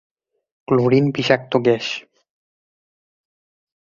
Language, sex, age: Bengali, male, 19-29